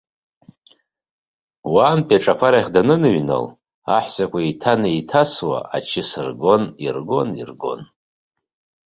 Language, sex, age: Abkhazian, male, 40-49